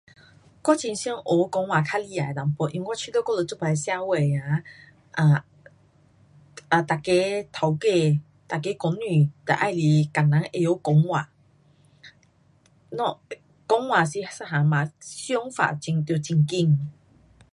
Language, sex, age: Pu-Xian Chinese, female, 40-49